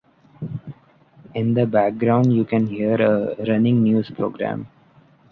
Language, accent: English, India and South Asia (India, Pakistan, Sri Lanka)